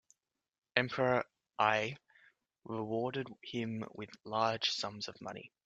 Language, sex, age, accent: English, male, 19-29, Australian English